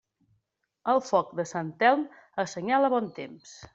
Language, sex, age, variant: Catalan, female, 40-49, Central